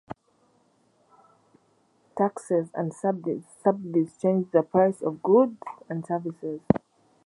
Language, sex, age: English, female, 19-29